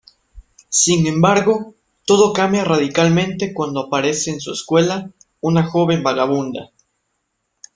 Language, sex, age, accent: Spanish, male, 19-29, México